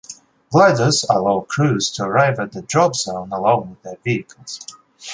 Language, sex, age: English, male, 19-29